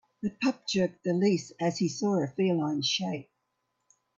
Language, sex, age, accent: English, female, 70-79, Australian English